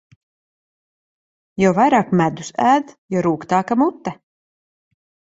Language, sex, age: Latvian, female, 40-49